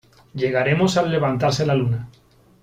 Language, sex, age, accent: Spanish, male, 40-49, España: Sur peninsular (Andalucia, Extremadura, Murcia)